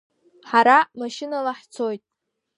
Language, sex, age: Abkhazian, female, under 19